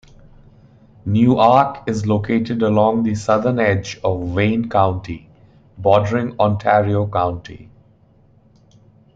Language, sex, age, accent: English, male, 30-39, India and South Asia (India, Pakistan, Sri Lanka)